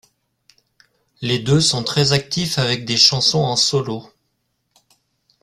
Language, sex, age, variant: French, male, 50-59, Français de métropole